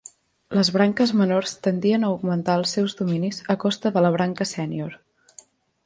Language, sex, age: Catalan, female, 19-29